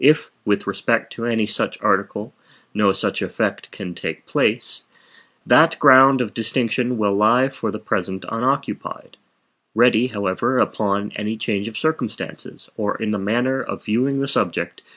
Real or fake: real